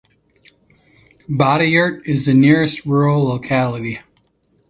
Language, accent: English, United States English